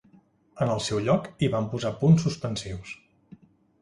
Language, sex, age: Catalan, male, 40-49